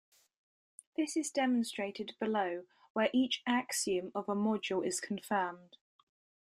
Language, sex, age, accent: English, female, 19-29, England English